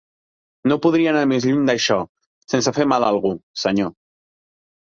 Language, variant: Catalan, Central